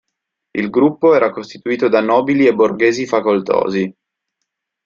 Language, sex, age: Italian, male, 30-39